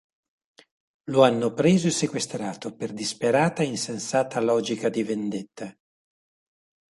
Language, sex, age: Italian, male, 60-69